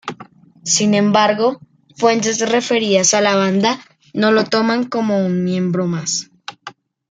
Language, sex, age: Spanish, male, under 19